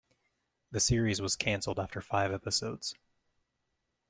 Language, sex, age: English, male, 30-39